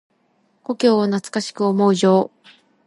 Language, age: Japanese, under 19